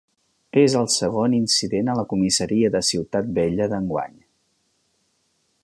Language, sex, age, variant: Catalan, male, 50-59, Central